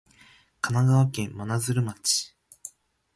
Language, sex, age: Japanese, male, 19-29